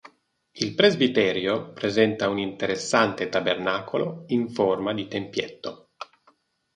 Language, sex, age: Italian, male, 40-49